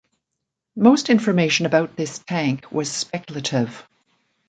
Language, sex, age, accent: English, female, 60-69, Canadian English